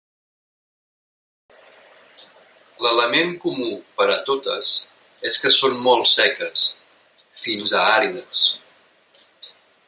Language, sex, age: Catalan, male, 40-49